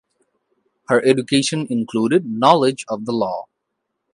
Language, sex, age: English, male, 19-29